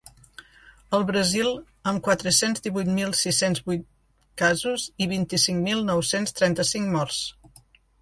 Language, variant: Catalan, Central